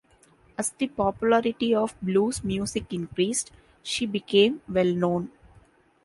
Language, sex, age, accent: English, female, 19-29, India and South Asia (India, Pakistan, Sri Lanka)